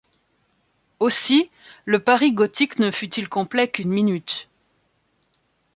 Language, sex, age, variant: French, female, 30-39, Français de métropole